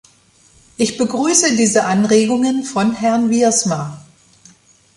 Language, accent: German, Deutschland Deutsch